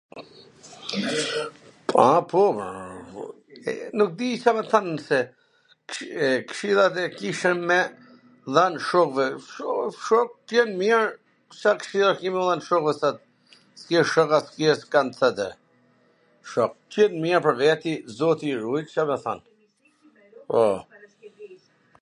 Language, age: Gheg Albanian, 40-49